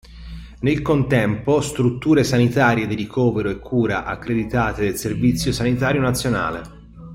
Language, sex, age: Italian, male, 30-39